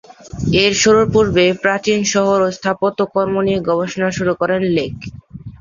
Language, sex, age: Bengali, male, under 19